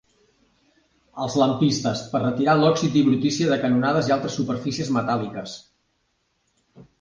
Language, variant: Catalan, Central